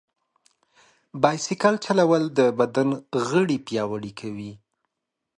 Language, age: Pashto, 30-39